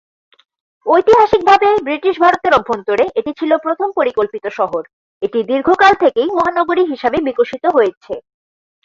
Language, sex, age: Bengali, female, 19-29